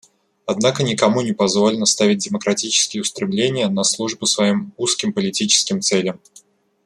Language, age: Russian, 19-29